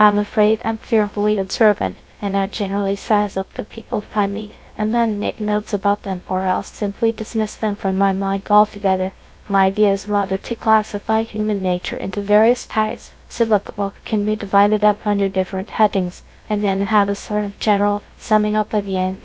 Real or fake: fake